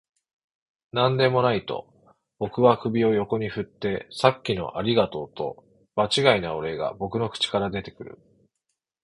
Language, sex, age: Japanese, male, 40-49